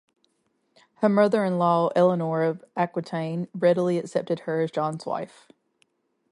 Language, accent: English, United States English